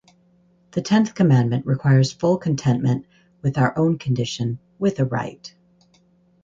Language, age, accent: English, 40-49, United States English